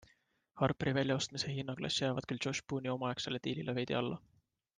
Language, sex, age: Estonian, male, 19-29